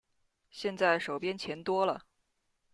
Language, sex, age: Chinese, female, 19-29